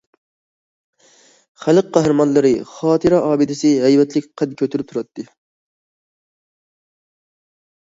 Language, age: Uyghur, 19-29